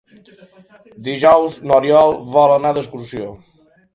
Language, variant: Catalan, Balear